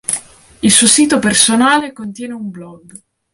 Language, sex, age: Italian, female, 19-29